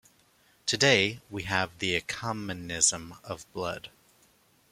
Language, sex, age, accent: English, male, 30-39, Canadian English